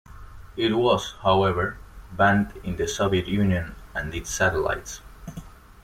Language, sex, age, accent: English, male, 19-29, United States English